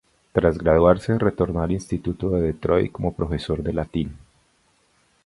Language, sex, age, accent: Spanish, male, 30-39, Andino-Pacífico: Colombia, Perú, Ecuador, oeste de Bolivia y Venezuela andina